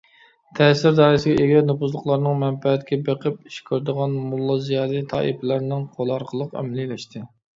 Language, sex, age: Uyghur, male, 30-39